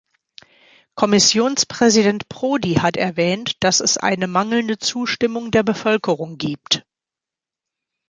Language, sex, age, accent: German, female, 50-59, Deutschland Deutsch